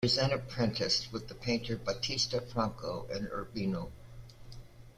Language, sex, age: English, female, 70-79